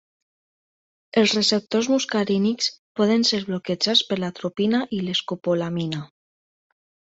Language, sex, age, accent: Catalan, female, 19-29, valencià